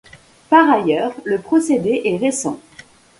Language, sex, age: French, female, 30-39